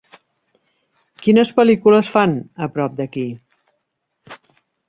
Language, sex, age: Catalan, female, 60-69